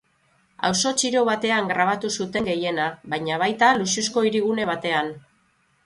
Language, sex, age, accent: Basque, female, 40-49, Mendebalekoa (Araba, Bizkaia, Gipuzkoako mendebaleko herri batzuk)